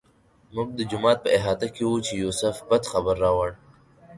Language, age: Pashto, 19-29